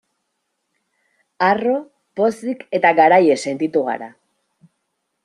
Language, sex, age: Basque, female, 30-39